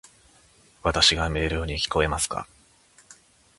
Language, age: Japanese, 19-29